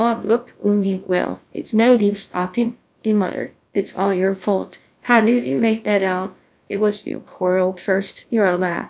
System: TTS, GlowTTS